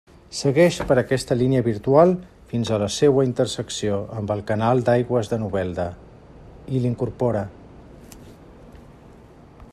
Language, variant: Catalan, Central